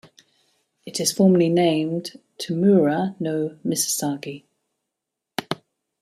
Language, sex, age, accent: English, female, 40-49, England English